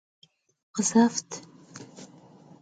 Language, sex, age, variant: Kabardian, female, 50-59, Адыгэбзэ (Къэбэрдей, Кирил, псоми зэдай)